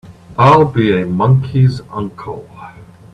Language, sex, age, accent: English, male, 50-59, Canadian English